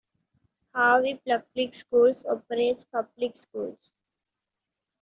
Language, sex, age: English, female, 19-29